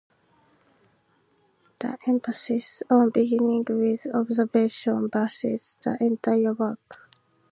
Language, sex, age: English, female, under 19